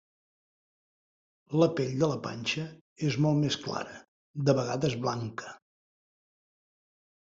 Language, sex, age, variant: Catalan, male, 60-69, Central